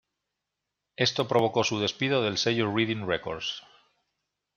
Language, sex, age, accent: Spanish, male, 40-49, España: Norte peninsular (Asturias, Castilla y León, Cantabria, País Vasco, Navarra, Aragón, La Rioja, Guadalajara, Cuenca)